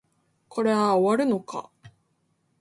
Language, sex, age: Japanese, female, 19-29